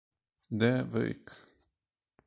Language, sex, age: Italian, male, 19-29